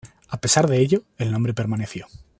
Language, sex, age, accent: Spanish, male, 19-29, España: Centro-Sur peninsular (Madrid, Toledo, Castilla-La Mancha)